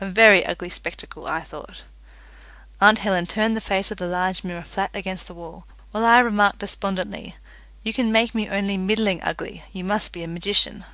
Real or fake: real